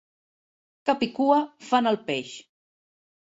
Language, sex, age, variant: Catalan, female, 40-49, Central